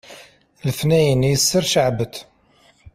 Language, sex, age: Kabyle, male, 30-39